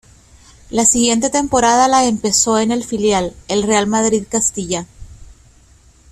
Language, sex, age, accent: Spanish, male, 40-49, Caribe: Cuba, Venezuela, Puerto Rico, República Dominicana, Panamá, Colombia caribeña, México caribeño, Costa del golfo de México